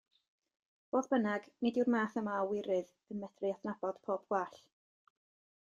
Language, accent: Welsh, Y Deyrnas Unedig Cymraeg